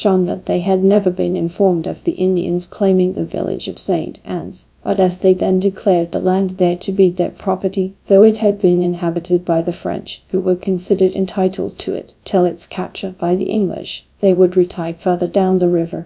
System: TTS, GradTTS